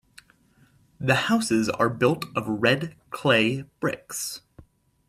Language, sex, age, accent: English, male, 19-29, United States English